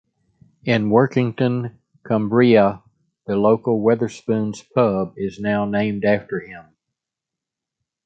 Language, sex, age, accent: English, male, 70-79, United States English